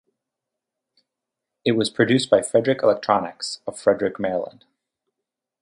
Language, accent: English, United States English